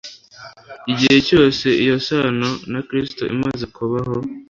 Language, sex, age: Kinyarwanda, male, under 19